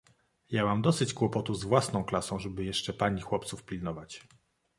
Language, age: Polish, 40-49